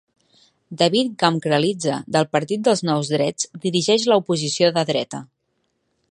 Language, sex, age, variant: Catalan, female, 19-29, Central